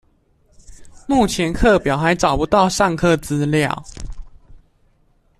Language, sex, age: Chinese, male, under 19